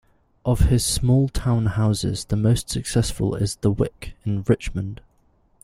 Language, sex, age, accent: English, male, 19-29, England English